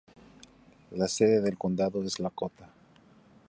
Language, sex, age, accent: Spanish, male, 30-39, México